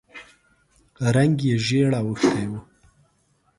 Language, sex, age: Pashto, male, 19-29